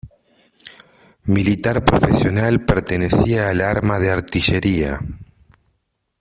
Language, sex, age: Spanish, male, 40-49